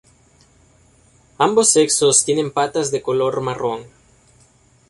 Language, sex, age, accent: Spanish, male, 19-29, América central